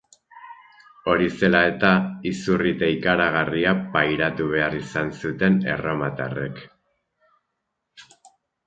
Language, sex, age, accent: Basque, male, 50-59, Erdialdekoa edo Nafarra (Gipuzkoa, Nafarroa)